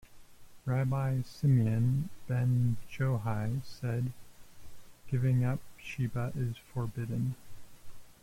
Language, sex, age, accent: English, male, 30-39, United States English